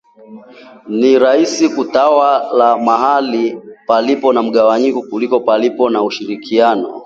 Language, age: Swahili, 30-39